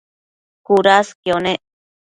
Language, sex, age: Matsés, female, 30-39